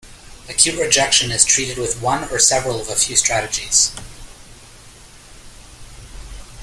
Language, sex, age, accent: English, male, 30-39, Canadian English